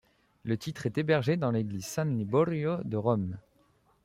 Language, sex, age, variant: French, male, 30-39, Français de métropole